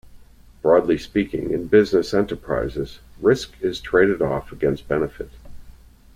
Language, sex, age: English, male, 60-69